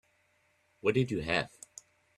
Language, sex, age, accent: English, male, 19-29, United States English